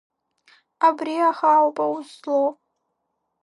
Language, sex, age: Abkhazian, female, under 19